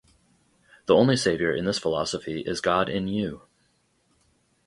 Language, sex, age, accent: English, male, 30-39, United States English